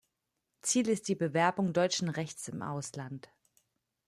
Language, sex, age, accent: German, female, 30-39, Deutschland Deutsch